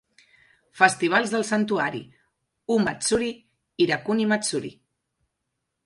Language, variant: Catalan, Central